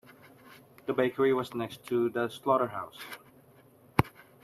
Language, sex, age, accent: English, male, 30-39, Filipino